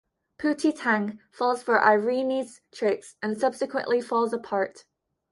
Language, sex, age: English, female, under 19